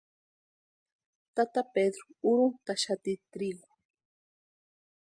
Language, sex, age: Western Highland Purepecha, female, 19-29